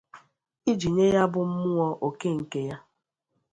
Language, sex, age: Igbo, female, 30-39